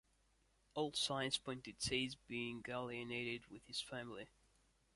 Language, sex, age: English, male, under 19